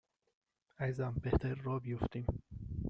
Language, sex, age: Persian, male, 30-39